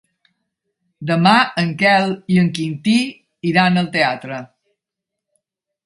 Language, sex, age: Catalan, female, 70-79